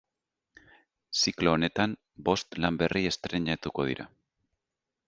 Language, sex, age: Basque, male, 40-49